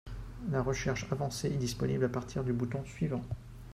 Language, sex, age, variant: French, male, 40-49, Français de métropole